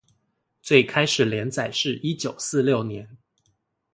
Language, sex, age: Chinese, male, 40-49